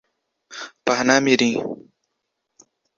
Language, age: Portuguese, 19-29